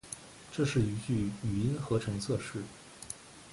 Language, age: Chinese, 30-39